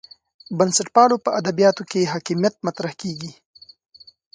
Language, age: Pashto, 19-29